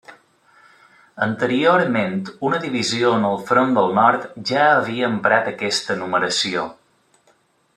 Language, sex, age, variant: Catalan, male, 30-39, Balear